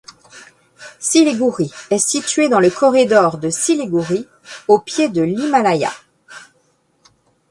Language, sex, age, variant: French, female, 50-59, Français de métropole